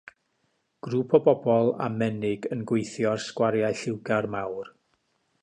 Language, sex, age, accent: Welsh, male, 50-59, Y Deyrnas Unedig Cymraeg